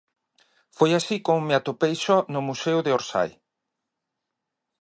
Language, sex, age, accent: Galician, male, 40-49, Normativo (estándar)